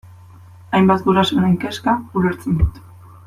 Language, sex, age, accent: Basque, female, 19-29, Mendebalekoa (Araba, Bizkaia, Gipuzkoako mendebaleko herri batzuk)